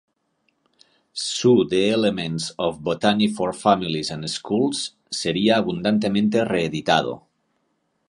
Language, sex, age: Spanish, male, 40-49